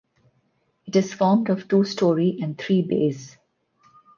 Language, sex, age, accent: English, female, 40-49, India and South Asia (India, Pakistan, Sri Lanka)